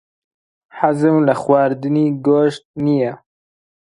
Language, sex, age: Central Kurdish, male, 19-29